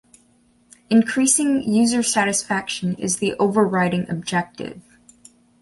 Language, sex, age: English, female, under 19